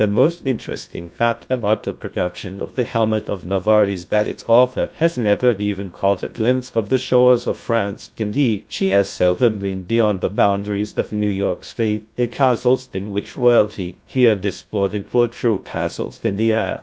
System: TTS, GlowTTS